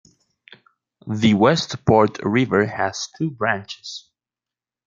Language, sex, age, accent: English, male, 19-29, United States English